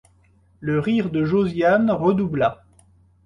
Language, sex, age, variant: French, male, 30-39, Français de métropole